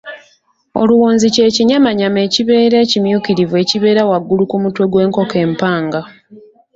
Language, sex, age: Ganda, female, 30-39